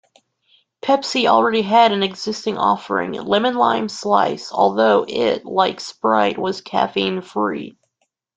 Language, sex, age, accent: English, female, 19-29, United States English